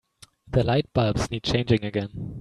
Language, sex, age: English, male, 19-29